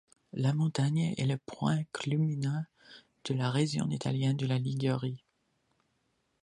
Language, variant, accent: French, Français d'Amérique du Nord, Français du Canada